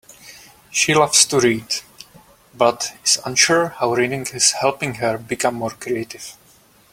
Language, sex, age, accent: English, male, 30-39, United States English